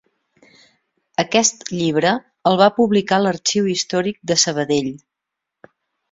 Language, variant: Catalan, Central